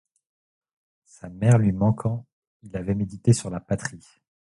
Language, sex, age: French, male, 30-39